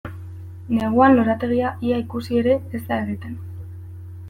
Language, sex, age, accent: Basque, female, 19-29, Erdialdekoa edo Nafarra (Gipuzkoa, Nafarroa)